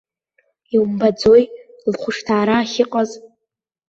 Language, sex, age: Abkhazian, female, under 19